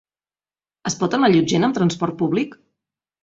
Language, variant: Catalan, Central